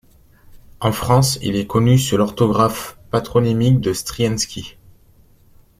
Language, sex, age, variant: French, male, 19-29, Français de métropole